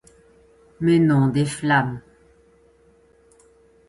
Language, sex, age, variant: French, female, 50-59, Français de métropole